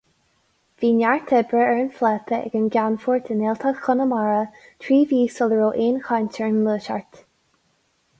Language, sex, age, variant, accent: Irish, female, 19-29, Gaeilge Uladh, Cainteoir líofa, ní ó dhúchas